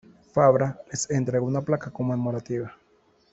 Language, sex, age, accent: Spanish, male, 30-39, Caribe: Cuba, Venezuela, Puerto Rico, República Dominicana, Panamá, Colombia caribeña, México caribeño, Costa del golfo de México